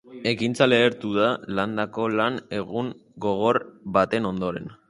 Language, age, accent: Basque, under 19, Erdialdekoa edo Nafarra (Gipuzkoa, Nafarroa)